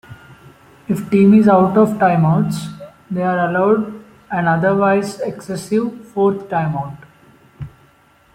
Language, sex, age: English, male, 19-29